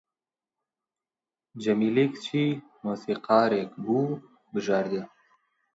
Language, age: Central Kurdish, 19-29